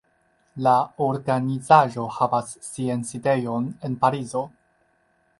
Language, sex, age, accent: Esperanto, male, 30-39, Internacia